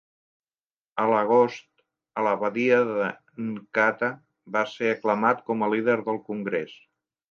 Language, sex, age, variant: Catalan, male, 50-59, Central